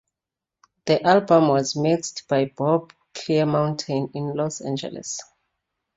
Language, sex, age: English, female, 40-49